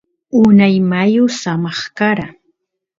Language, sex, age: Santiago del Estero Quichua, female, 30-39